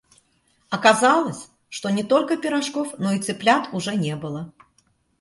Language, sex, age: Russian, female, 40-49